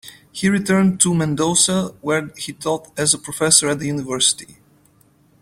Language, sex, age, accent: English, male, 30-39, United States English